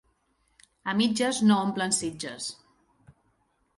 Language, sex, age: Catalan, female, 30-39